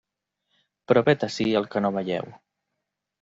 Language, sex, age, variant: Catalan, male, 30-39, Central